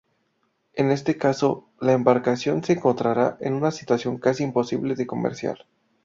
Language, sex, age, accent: Spanish, male, 19-29, México